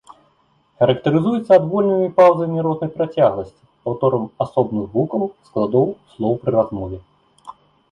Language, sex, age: Belarusian, male, 19-29